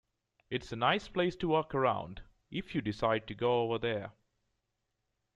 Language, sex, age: English, male, 30-39